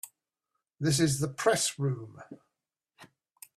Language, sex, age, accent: English, male, 70-79, England English